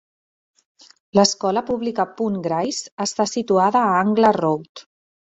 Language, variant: Catalan, Central